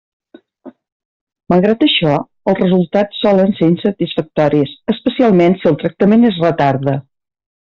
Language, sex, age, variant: Catalan, female, 50-59, Septentrional